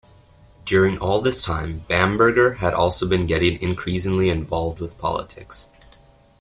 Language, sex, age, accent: English, male, under 19, United States English